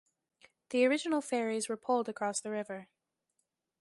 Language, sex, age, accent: English, male, under 19, United States English